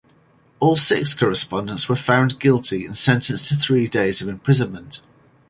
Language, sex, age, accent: English, male, 40-49, England English